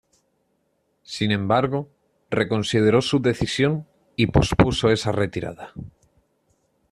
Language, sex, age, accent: Spanish, male, 19-29, España: Sur peninsular (Andalucia, Extremadura, Murcia)